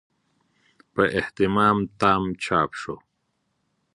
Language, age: Pashto, 40-49